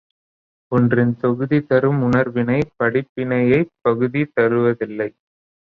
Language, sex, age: Tamil, male, 19-29